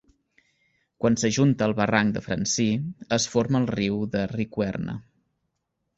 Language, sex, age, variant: Catalan, male, 19-29, Central